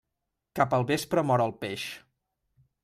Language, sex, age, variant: Catalan, male, 19-29, Central